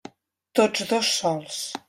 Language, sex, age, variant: Catalan, female, 50-59, Central